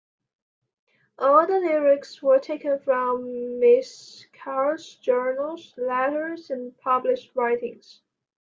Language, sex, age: English, male, 19-29